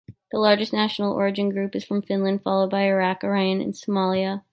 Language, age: English, 19-29